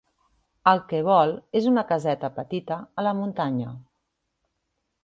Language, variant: Catalan, Central